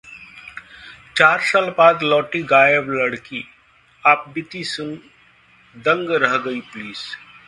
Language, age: Hindi, 40-49